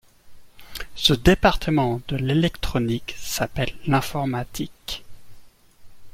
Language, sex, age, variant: French, male, 19-29, Français de métropole